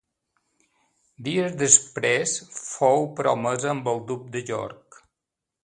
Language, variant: Catalan, Balear